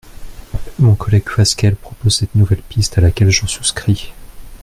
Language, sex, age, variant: French, male, 30-39, Français de métropole